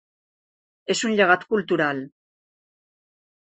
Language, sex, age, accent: Catalan, female, 40-49, Barceloní